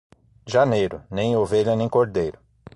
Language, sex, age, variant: Portuguese, male, 40-49, Portuguese (Brasil)